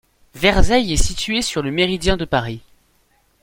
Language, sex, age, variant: French, male, under 19, Français de métropole